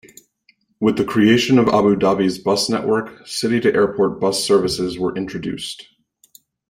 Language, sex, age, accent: English, male, 30-39, United States English